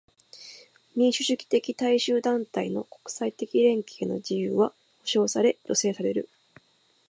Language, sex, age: Japanese, female, 19-29